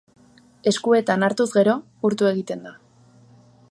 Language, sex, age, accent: Basque, female, under 19, Erdialdekoa edo Nafarra (Gipuzkoa, Nafarroa)